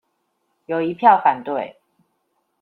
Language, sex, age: Chinese, female, 19-29